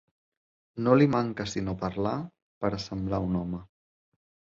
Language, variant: Catalan, Central